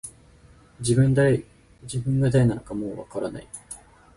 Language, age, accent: Japanese, 19-29, 標準語